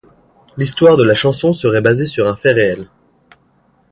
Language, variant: French, Français de métropole